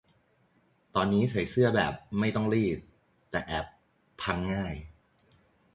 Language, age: Thai, 30-39